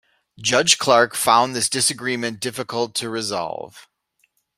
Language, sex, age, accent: English, male, 40-49, United States English